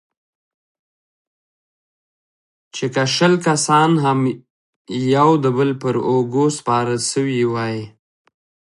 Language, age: Pashto, 19-29